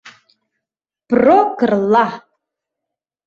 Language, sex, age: Mari, female, 40-49